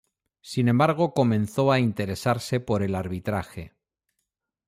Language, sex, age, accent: Spanish, male, 50-59, España: Norte peninsular (Asturias, Castilla y León, Cantabria, País Vasco, Navarra, Aragón, La Rioja, Guadalajara, Cuenca)